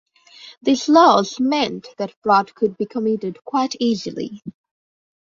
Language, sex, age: English, female, 19-29